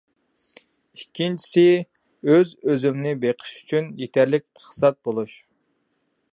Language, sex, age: Uyghur, male, 30-39